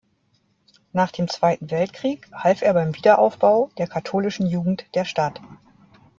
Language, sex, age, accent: German, female, 40-49, Deutschland Deutsch